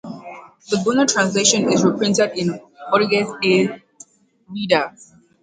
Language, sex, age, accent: English, female, 19-29, United States English